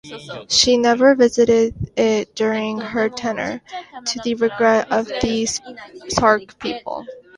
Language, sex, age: English, female, 19-29